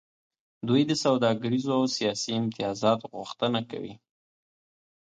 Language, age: Pashto, 19-29